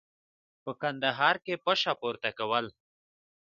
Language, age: Pashto, 19-29